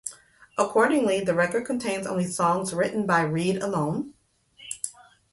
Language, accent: English, United States English